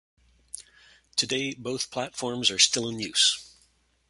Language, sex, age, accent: English, male, 50-59, Canadian English